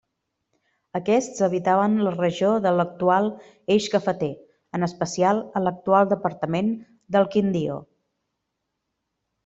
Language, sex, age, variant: Catalan, female, 30-39, Nord-Occidental